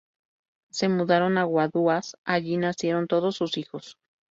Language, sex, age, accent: Spanish, female, 30-39, México